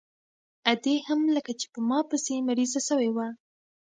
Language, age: Pashto, 19-29